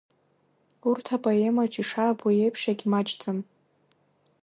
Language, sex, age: Abkhazian, female, under 19